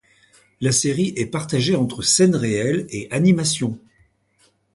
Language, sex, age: French, male, 60-69